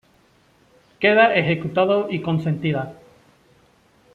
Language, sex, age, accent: Spanish, male, 19-29, México